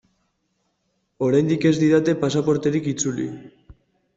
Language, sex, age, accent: Basque, male, 19-29, Mendebalekoa (Araba, Bizkaia, Gipuzkoako mendebaleko herri batzuk)